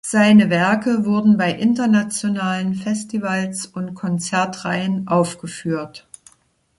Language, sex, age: German, female, 60-69